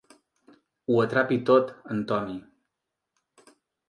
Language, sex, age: Catalan, male, 40-49